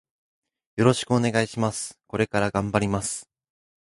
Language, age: Japanese, 19-29